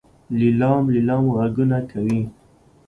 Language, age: Pashto, 30-39